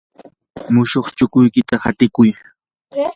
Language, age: Yanahuanca Pasco Quechua, 19-29